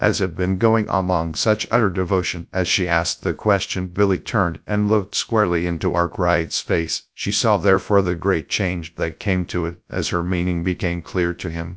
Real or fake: fake